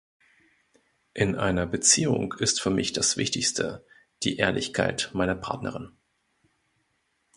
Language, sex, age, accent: German, male, 40-49, Deutschland Deutsch